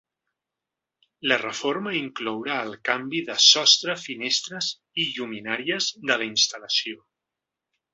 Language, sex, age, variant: Catalan, male, 40-49, Central